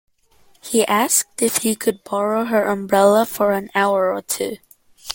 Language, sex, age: English, male, under 19